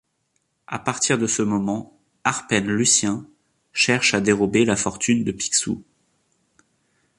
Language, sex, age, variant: French, male, 30-39, Français de métropole